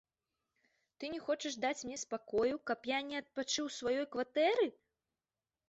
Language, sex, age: Belarusian, female, 30-39